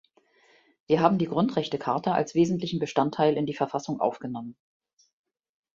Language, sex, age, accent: German, female, 50-59, Deutschland Deutsch